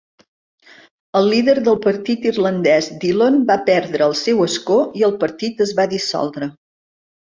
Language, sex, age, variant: Catalan, female, 50-59, Central